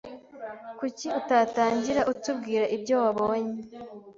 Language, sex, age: Kinyarwanda, female, 19-29